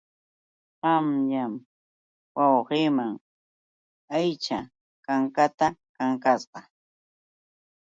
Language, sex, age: Yauyos Quechua, female, 60-69